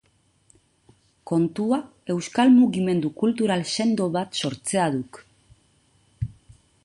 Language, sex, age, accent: Basque, female, 40-49, Nafar-lapurtarra edo Zuberotarra (Lapurdi, Nafarroa Beherea, Zuberoa)